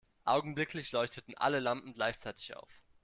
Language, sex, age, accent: German, male, 19-29, Deutschland Deutsch